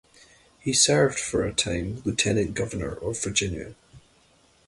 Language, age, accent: English, 19-29, Scottish English